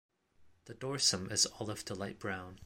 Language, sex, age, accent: English, male, 19-29, Hong Kong English